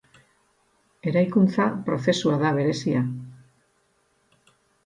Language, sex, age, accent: Basque, female, 60-69, Erdialdekoa edo Nafarra (Gipuzkoa, Nafarroa)